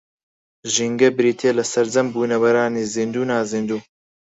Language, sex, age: Central Kurdish, male, 19-29